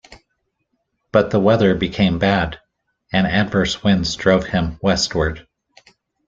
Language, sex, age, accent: English, male, 40-49, United States English